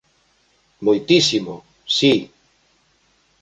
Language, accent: Galician, Normativo (estándar)